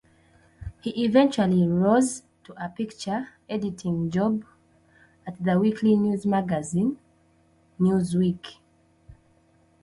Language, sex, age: English, female, 19-29